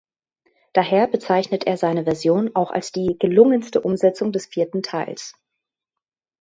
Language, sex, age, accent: German, female, 30-39, Hochdeutsch